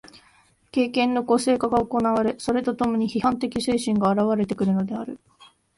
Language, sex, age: Japanese, female, 19-29